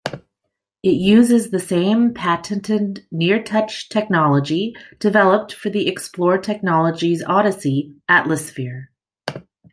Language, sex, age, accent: English, female, 40-49, United States English